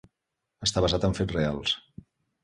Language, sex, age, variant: Catalan, male, 40-49, Central